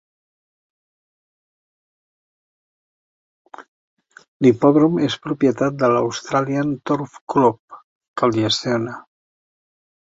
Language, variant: Catalan, Central